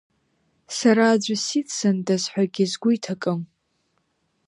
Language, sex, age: Abkhazian, female, under 19